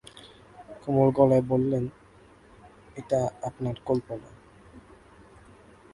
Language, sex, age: Bengali, male, 19-29